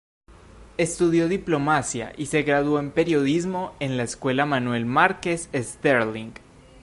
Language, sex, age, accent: Spanish, male, under 19, Andino-Pacífico: Colombia, Perú, Ecuador, oeste de Bolivia y Venezuela andina